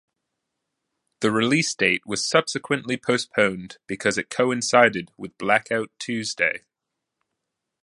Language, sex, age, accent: English, male, 30-39, United States English